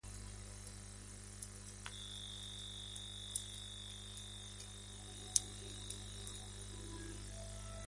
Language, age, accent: Spanish, 40-49, España: Centro-Sur peninsular (Madrid, Toledo, Castilla-La Mancha)